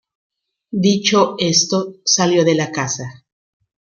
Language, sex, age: Spanish, female, 50-59